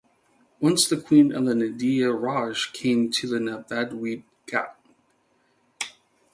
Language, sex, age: English, male, 19-29